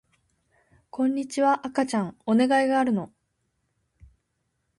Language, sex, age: Japanese, female, 19-29